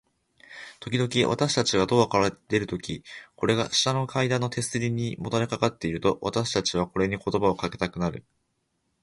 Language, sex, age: Japanese, male, 19-29